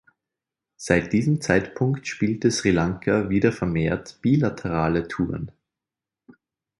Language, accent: German, Österreichisches Deutsch